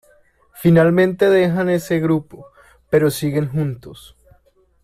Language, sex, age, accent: Spanish, male, 19-29, Andino-Pacífico: Colombia, Perú, Ecuador, oeste de Bolivia y Venezuela andina